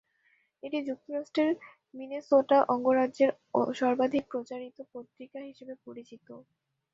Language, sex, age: Bengali, male, under 19